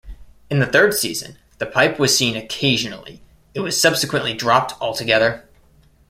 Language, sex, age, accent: English, male, 19-29, United States English